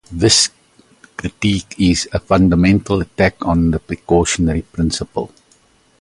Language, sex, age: English, male, 60-69